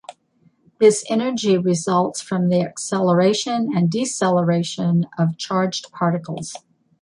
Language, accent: English, United States English